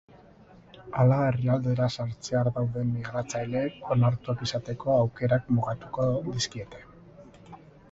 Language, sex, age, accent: Basque, male, 50-59, Erdialdekoa edo Nafarra (Gipuzkoa, Nafarroa)